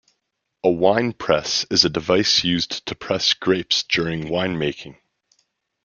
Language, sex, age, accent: English, male, 19-29, Canadian English